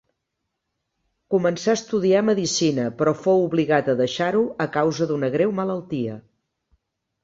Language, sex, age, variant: Catalan, female, 60-69, Central